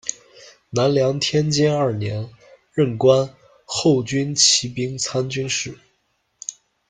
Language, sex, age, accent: Chinese, male, 19-29, 出生地：山东省